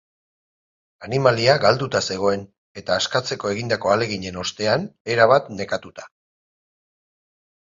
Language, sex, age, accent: Basque, male, 40-49, Erdialdekoa edo Nafarra (Gipuzkoa, Nafarroa)